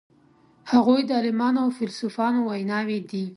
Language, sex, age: Pashto, female, 19-29